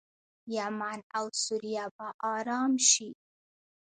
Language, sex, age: Pashto, female, 19-29